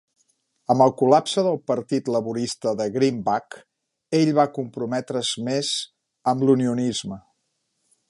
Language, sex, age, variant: Catalan, male, 50-59, Central